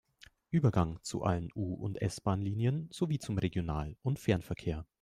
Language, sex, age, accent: German, male, 19-29, Deutschland Deutsch